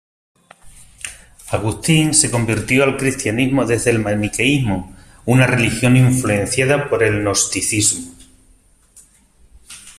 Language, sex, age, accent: Spanish, male, 50-59, España: Sur peninsular (Andalucia, Extremadura, Murcia)